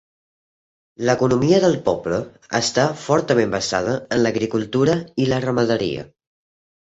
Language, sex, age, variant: Catalan, male, under 19, Central